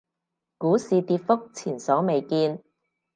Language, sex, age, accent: Cantonese, female, 30-39, 广州音